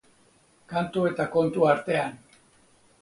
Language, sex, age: Basque, male, 60-69